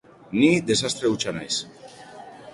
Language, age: Basque, under 19